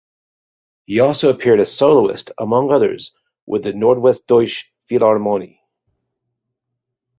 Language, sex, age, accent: English, male, 40-49, United States English